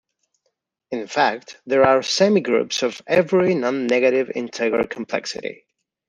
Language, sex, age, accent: English, male, 19-29, United States English